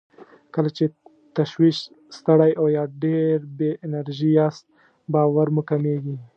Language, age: Pashto, 30-39